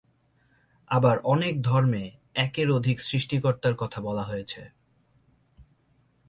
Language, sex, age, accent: Bengali, male, 19-29, Native